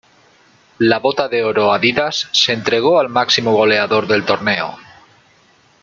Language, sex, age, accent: Spanish, male, 30-39, España: Centro-Sur peninsular (Madrid, Toledo, Castilla-La Mancha)